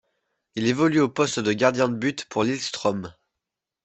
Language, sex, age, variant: French, male, 19-29, Français de métropole